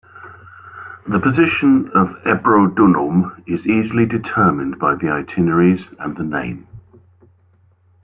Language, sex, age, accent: English, male, 60-69, England English